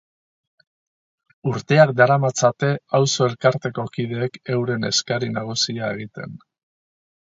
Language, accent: Basque, Erdialdekoa edo Nafarra (Gipuzkoa, Nafarroa)